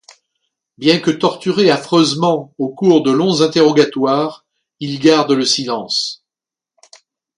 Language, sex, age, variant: French, male, 50-59, Français de métropole